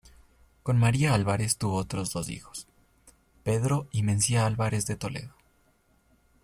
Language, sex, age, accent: Spanish, male, 19-29, Andino-Pacífico: Colombia, Perú, Ecuador, oeste de Bolivia y Venezuela andina